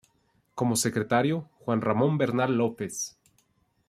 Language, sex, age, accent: Spanish, male, 40-49, México